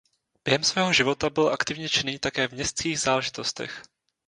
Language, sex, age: Czech, male, 19-29